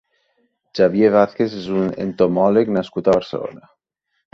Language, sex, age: Catalan, male, under 19